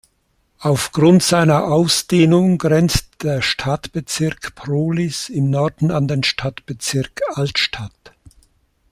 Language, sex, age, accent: German, male, 70-79, Schweizerdeutsch